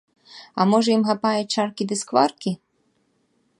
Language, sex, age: Belarusian, female, 30-39